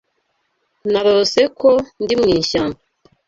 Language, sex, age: Kinyarwanda, female, 19-29